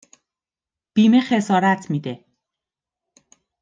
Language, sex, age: Persian, female, 40-49